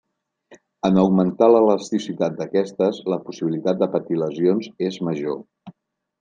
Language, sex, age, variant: Catalan, male, 60-69, Central